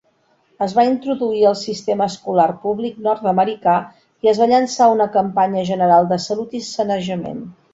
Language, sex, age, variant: Catalan, female, 50-59, Central